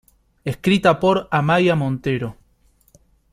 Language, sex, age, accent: Spanish, male, 19-29, Rioplatense: Argentina, Uruguay, este de Bolivia, Paraguay